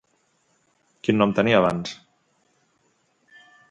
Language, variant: Catalan, Central